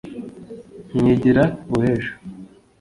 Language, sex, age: Kinyarwanda, male, 19-29